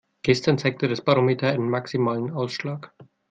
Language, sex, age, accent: German, male, 30-39, Deutschland Deutsch